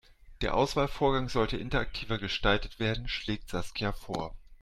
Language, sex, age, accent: German, male, 40-49, Deutschland Deutsch